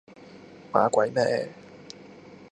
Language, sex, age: Cantonese, male, 19-29